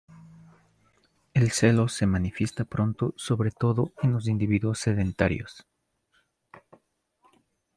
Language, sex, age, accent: Spanish, male, 30-39, Andino-Pacífico: Colombia, Perú, Ecuador, oeste de Bolivia y Venezuela andina